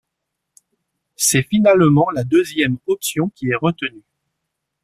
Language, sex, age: French, male, 40-49